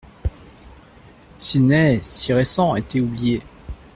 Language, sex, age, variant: French, male, 30-39, Français de métropole